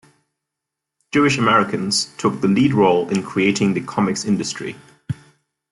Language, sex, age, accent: English, male, 19-29, England English